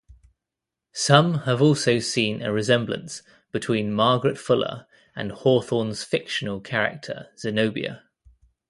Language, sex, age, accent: English, male, 30-39, England English